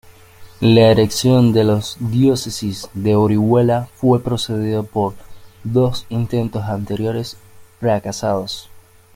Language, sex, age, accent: Spanish, male, under 19, Caribe: Cuba, Venezuela, Puerto Rico, República Dominicana, Panamá, Colombia caribeña, México caribeño, Costa del golfo de México